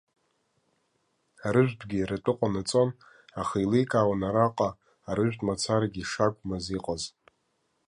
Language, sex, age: Abkhazian, male, 30-39